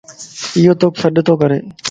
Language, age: Lasi, 19-29